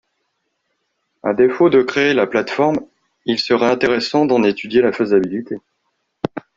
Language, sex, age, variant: French, male, 30-39, Français de métropole